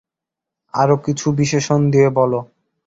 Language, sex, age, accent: Bengali, male, under 19, শুদ্ধ